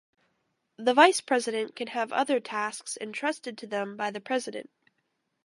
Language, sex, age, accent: English, female, under 19, United States English